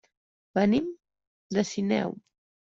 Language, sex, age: Catalan, female, 30-39